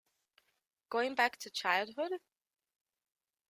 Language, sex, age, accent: English, female, 19-29, Welsh English